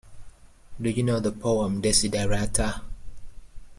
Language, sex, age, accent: English, male, 30-39, United States English